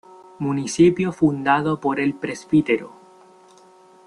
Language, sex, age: Spanish, male, 19-29